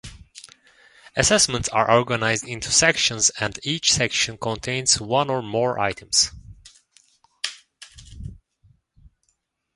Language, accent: English, Turkish